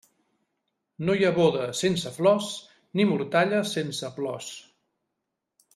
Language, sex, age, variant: Catalan, male, 50-59, Central